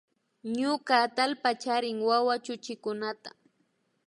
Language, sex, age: Imbabura Highland Quichua, female, 30-39